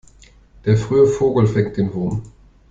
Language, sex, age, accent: German, male, 30-39, Deutschland Deutsch